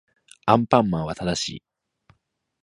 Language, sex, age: Japanese, male, 19-29